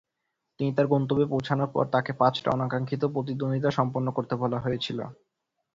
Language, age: Bengali, under 19